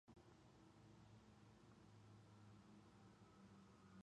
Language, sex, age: English, female, 19-29